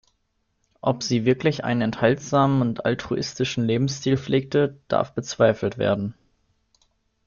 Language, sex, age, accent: German, male, 19-29, Deutschland Deutsch